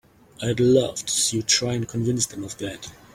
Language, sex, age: English, male, 19-29